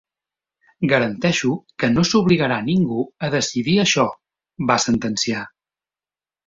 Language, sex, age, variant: Catalan, male, 30-39, Central